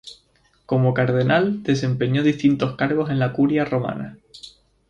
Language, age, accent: Spanish, 19-29, España: Islas Canarias